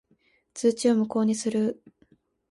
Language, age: Japanese, 19-29